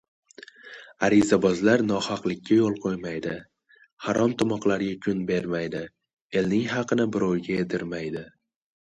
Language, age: Uzbek, 19-29